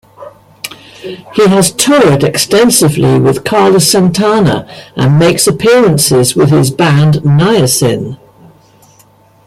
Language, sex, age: English, female, 70-79